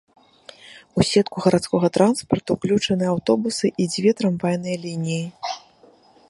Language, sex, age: Belarusian, female, 30-39